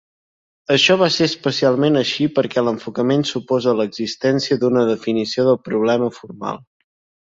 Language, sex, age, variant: Catalan, male, 19-29, Central